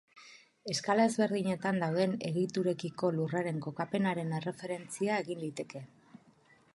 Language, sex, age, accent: Basque, female, 40-49, Erdialdekoa edo Nafarra (Gipuzkoa, Nafarroa)